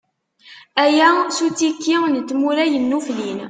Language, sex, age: Kabyle, female, 19-29